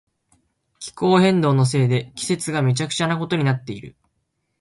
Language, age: Japanese, 19-29